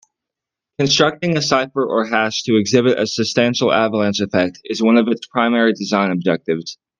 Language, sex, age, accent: English, male, 19-29, United States English